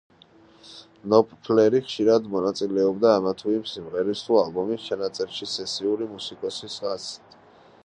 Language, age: Georgian, 19-29